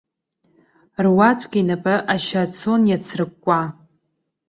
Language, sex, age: Abkhazian, female, under 19